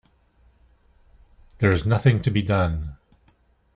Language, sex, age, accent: English, male, 50-59, Canadian English